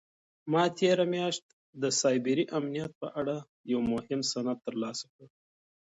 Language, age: Pashto, 30-39